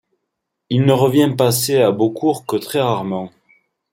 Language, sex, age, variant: French, male, 19-29, Français de métropole